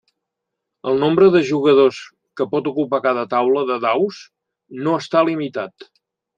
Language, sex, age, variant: Catalan, male, 80-89, Central